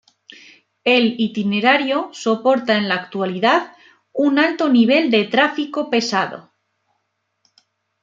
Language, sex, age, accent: Spanish, female, 19-29, España: Norte peninsular (Asturias, Castilla y León, Cantabria, País Vasco, Navarra, Aragón, La Rioja, Guadalajara, Cuenca)